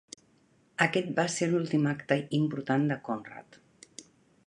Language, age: Catalan, 50-59